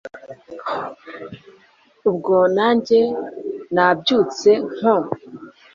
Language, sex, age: Kinyarwanda, female, 30-39